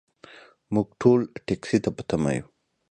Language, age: Pashto, 30-39